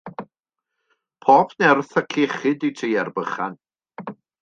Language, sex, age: Welsh, male, 60-69